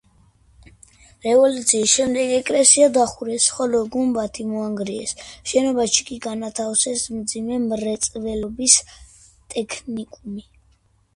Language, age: Georgian, under 19